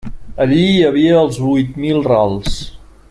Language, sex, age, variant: Catalan, male, 40-49, Central